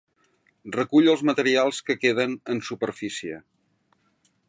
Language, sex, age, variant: Catalan, male, 50-59, Central